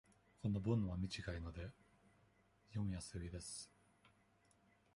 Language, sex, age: Japanese, male, 19-29